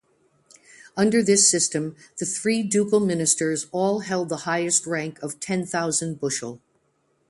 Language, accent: English, United States English